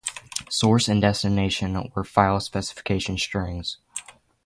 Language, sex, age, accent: English, male, under 19, United States English